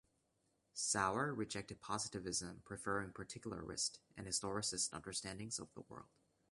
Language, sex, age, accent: English, male, 19-29, United States English